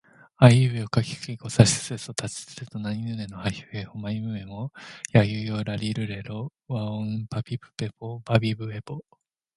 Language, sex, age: Japanese, male, 19-29